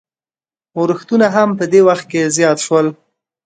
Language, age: Pashto, 19-29